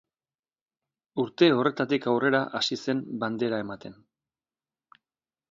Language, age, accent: Basque, 50-59, Erdialdekoa edo Nafarra (Gipuzkoa, Nafarroa)